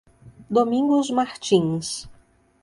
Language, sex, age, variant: Portuguese, female, 40-49, Portuguese (Brasil)